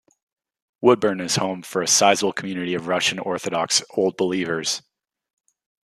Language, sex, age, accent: English, male, 19-29, Canadian English